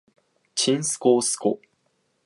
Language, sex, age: Japanese, male, 19-29